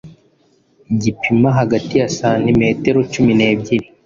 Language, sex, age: Kinyarwanda, female, 19-29